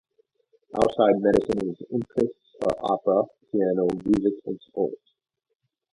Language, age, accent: English, 40-49, United States English